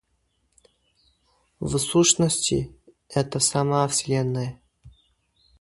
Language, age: Russian, under 19